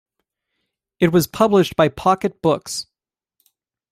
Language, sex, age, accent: English, male, 19-29, United States English